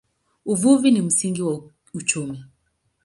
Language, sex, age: Swahili, female, 30-39